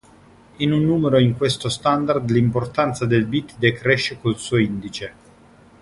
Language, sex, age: Italian, male, 30-39